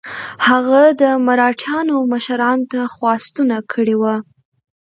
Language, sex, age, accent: Pashto, female, under 19, کندهاری لهجه